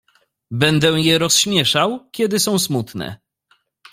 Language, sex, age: Polish, male, 30-39